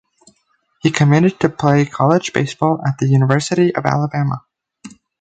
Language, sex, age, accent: English, male, under 19, United States English